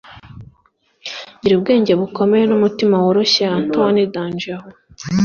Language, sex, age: Kinyarwanda, female, 19-29